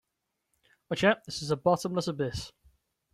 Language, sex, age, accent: English, male, 30-39, England English